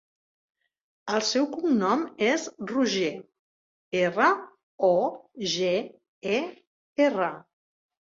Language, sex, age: Catalan, female, 60-69